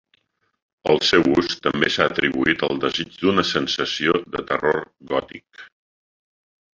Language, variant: Catalan, Central